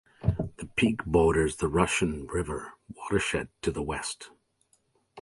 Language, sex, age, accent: English, male, 40-49, United States English